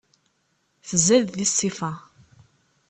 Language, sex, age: Kabyle, female, 30-39